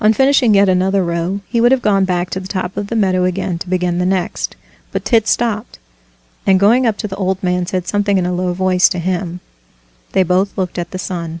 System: none